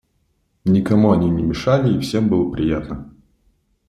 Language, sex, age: Russian, male, 30-39